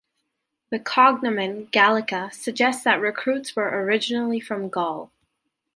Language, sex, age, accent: English, female, 19-29, Canadian English